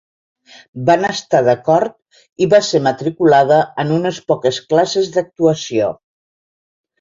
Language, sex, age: Catalan, female, 60-69